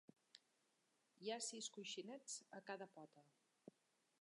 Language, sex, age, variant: Catalan, female, 40-49, Central